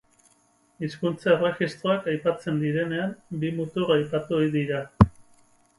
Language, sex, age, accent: Basque, male, 30-39, Mendebalekoa (Araba, Bizkaia, Gipuzkoako mendebaleko herri batzuk)